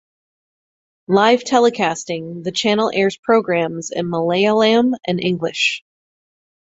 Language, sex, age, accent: English, female, 40-49, United States English